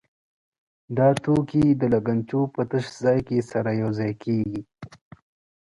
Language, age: Pashto, 19-29